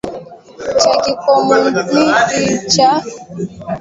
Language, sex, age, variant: Swahili, female, 19-29, Kiswahili Sanifu (EA)